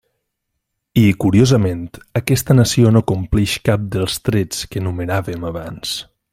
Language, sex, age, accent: Catalan, male, 19-29, valencià